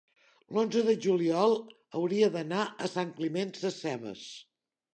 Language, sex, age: Catalan, female, 60-69